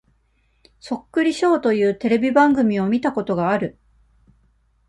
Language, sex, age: Japanese, female, 40-49